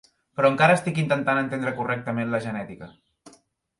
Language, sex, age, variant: Catalan, male, 30-39, Central